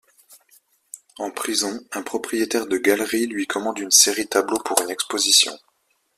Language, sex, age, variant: French, male, 19-29, Français de métropole